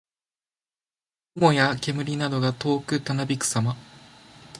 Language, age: Japanese, 19-29